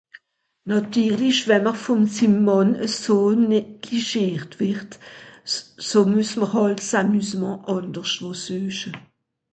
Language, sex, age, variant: Swiss German, female, 60-69, Nordniederàlemmànisch (Rishoffe, Zàwere, Bùsswìller, Hawenau, Brüemt, Stroossbùri, Molse, Dàmbàch, Schlettstàtt, Pfàlzbùri usw.)